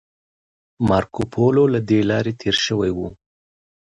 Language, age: Pashto, 30-39